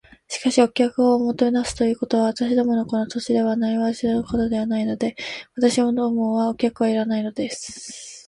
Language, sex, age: Japanese, female, 19-29